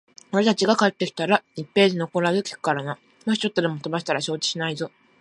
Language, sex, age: Japanese, female, 19-29